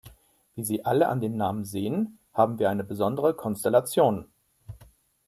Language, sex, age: German, male, 50-59